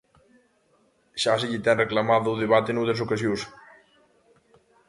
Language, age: Galician, 19-29